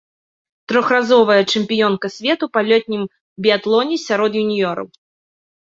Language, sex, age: Belarusian, female, 30-39